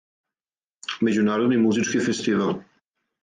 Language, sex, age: Serbian, male, 50-59